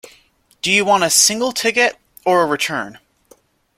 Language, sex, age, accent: English, male, 19-29, United States English